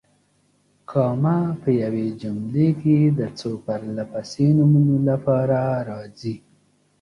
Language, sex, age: Pashto, male, 19-29